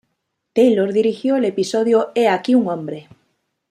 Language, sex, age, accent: Spanish, female, 19-29, España: Norte peninsular (Asturias, Castilla y León, Cantabria, País Vasco, Navarra, Aragón, La Rioja, Guadalajara, Cuenca)